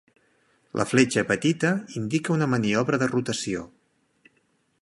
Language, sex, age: Catalan, male, 50-59